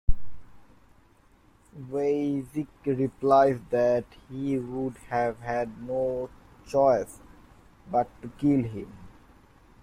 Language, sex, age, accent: English, male, 19-29, India and South Asia (India, Pakistan, Sri Lanka)